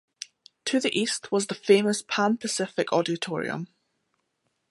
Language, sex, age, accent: English, female, 19-29, Scottish English